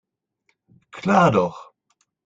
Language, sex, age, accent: German, male, 30-39, Deutschland Deutsch